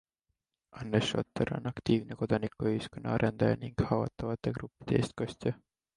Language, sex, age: Estonian, male, 19-29